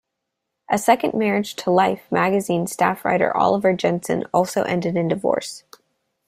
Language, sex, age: English, female, under 19